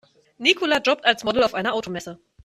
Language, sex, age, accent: German, female, 19-29, Deutschland Deutsch